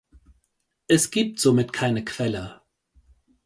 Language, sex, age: German, male, 30-39